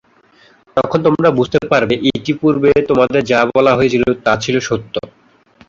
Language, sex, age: Bengali, male, 19-29